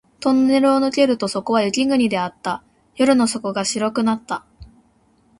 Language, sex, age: Japanese, female, 19-29